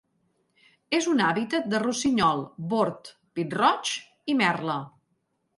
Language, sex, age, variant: Catalan, female, 40-49, Central